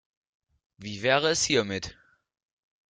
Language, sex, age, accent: German, male, under 19, Deutschland Deutsch